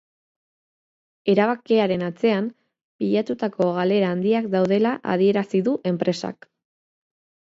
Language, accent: Basque, Erdialdekoa edo Nafarra (Gipuzkoa, Nafarroa)